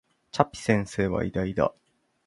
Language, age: Japanese, 19-29